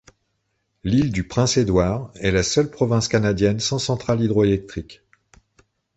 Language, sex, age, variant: French, male, 50-59, Français de métropole